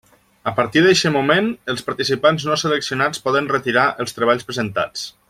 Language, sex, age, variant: Catalan, male, 30-39, Nord-Occidental